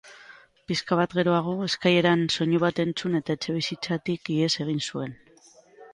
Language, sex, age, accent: Basque, female, 40-49, Mendebalekoa (Araba, Bizkaia, Gipuzkoako mendebaleko herri batzuk)